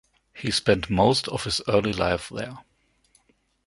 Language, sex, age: English, male, 50-59